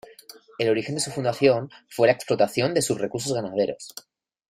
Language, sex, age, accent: Spanish, male, 19-29, España: Centro-Sur peninsular (Madrid, Toledo, Castilla-La Mancha)